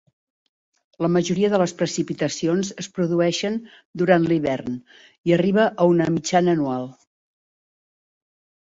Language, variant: Catalan, Central